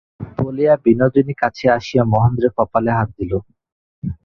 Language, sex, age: Bengali, male, 19-29